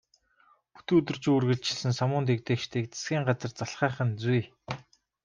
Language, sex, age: Mongolian, male, 19-29